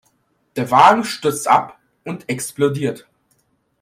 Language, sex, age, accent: German, male, 19-29, Polnisch Deutsch